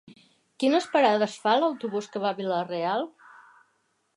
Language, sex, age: Catalan, female, 60-69